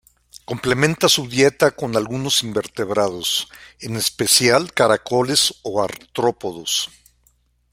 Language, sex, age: Spanish, male, 60-69